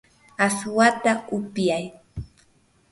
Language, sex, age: Yanahuanca Pasco Quechua, female, 19-29